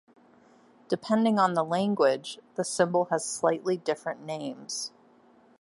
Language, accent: English, United States English